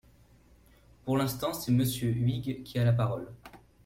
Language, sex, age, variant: French, male, 19-29, Français de métropole